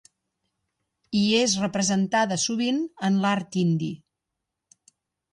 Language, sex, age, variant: Catalan, female, 50-59, Septentrional